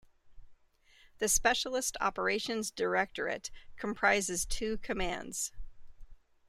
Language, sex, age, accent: English, female, 50-59, United States English